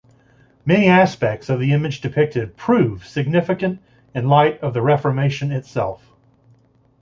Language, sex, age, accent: English, male, 30-39, United States English